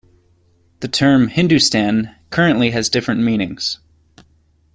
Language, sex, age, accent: English, male, 19-29, United States English